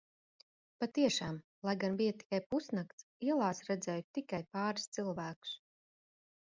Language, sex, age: Latvian, female, 40-49